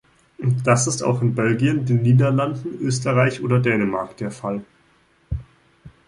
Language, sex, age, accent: German, male, 19-29, Deutschland Deutsch